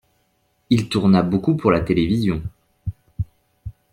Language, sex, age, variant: French, male, 19-29, Français de métropole